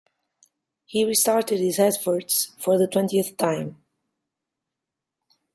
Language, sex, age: English, female, 30-39